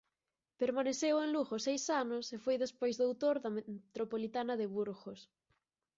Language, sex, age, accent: Galician, female, 19-29, Atlántico (seseo e gheada)